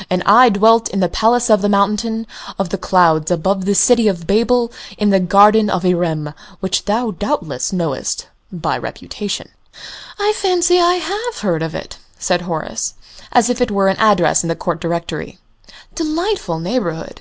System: none